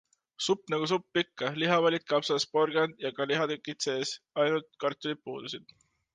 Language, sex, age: Estonian, male, 19-29